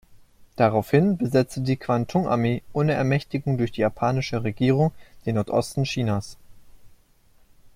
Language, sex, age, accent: German, male, 19-29, Deutschland Deutsch